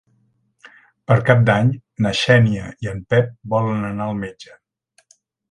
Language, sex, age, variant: Catalan, male, 60-69, Septentrional